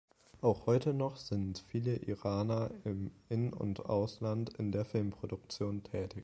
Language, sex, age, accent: German, male, 19-29, Deutschland Deutsch